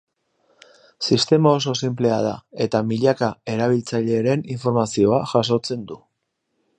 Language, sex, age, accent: Basque, male, 40-49, Mendebalekoa (Araba, Bizkaia, Gipuzkoako mendebaleko herri batzuk)